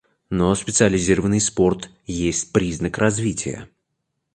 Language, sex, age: Russian, male, 19-29